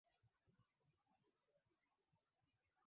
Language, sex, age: Swahili, male, 19-29